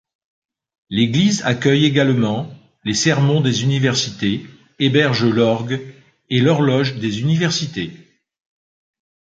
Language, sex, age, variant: French, male, 50-59, Français de métropole